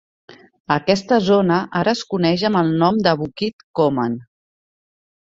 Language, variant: Catalan, Central